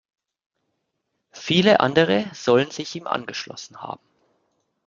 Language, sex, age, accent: German, male, 30-39, Deutschland Deutsch